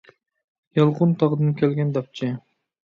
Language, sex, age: Uyghur, male, 30-39